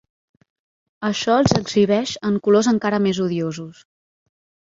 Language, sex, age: Catalan, female, 19-29